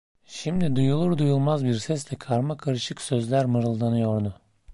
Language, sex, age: Turkish, male, 30-39